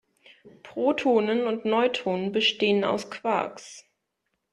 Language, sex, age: German, male, 19-29